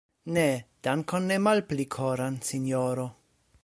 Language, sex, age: Esperanto, male, 40-49